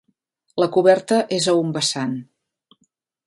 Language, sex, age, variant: Catalan, female, 50-59, Central